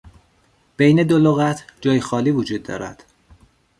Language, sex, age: Persian, male, 19-29